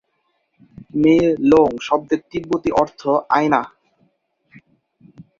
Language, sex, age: Bengali, male, 19-29